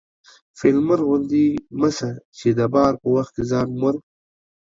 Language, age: Pashto, 19-29